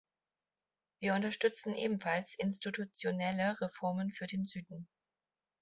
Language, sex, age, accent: German, female, 30-39, Deutschland Deutsch